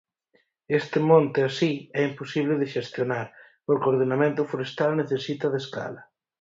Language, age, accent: Galician, 19-29, Oriental (común en zona oriental)